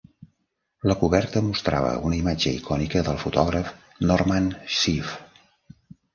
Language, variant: Catalan, Central